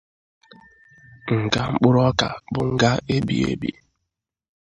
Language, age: Igbo, 30-39